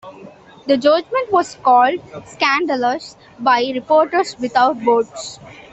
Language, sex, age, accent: English, female, under 19, India and South Asia (India, Pakistan, Sri Lanka)